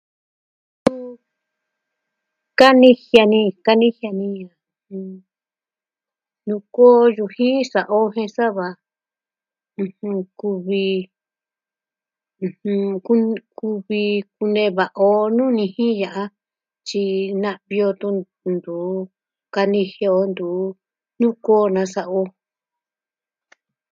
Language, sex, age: Southwestern Tlaxiaco Mixtec, female, 60-69